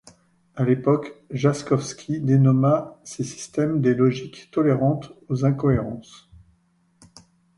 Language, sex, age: French, male, 50-59